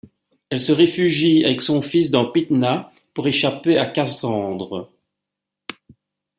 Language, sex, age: French, male, 50-59